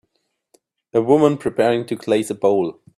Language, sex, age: English, male, 30-39